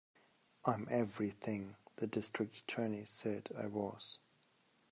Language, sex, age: English, male, 19-29